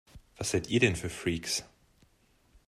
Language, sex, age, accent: German, male, 19-29, Deutschland Deutsch